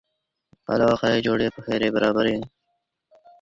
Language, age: Pashto, 19-29